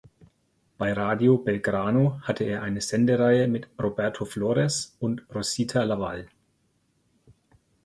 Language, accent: German, Deutschland Deutsch